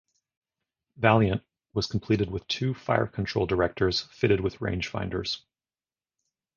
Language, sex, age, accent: English, male, 30-39, United States English